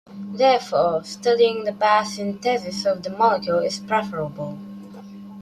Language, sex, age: English, male, 19-29